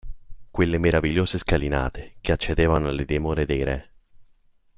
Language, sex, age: Italian, male, 19-29